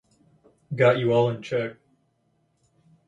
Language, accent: English, United States English